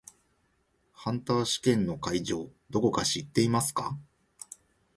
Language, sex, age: Japanese, male, 40-49